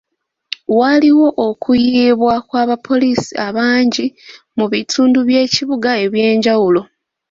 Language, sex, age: Ganda, female, 19-29